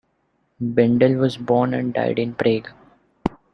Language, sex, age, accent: English, male, 19-29, India and South Asia (India, Pakistan, Sri Lanka)